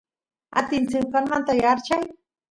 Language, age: Santiago del Estero Quichua, 30-39